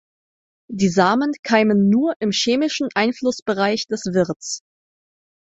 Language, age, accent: German, 19-29, Deutschland Deutsch